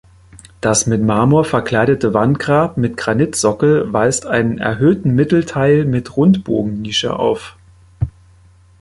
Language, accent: German, Deutschland Deutsch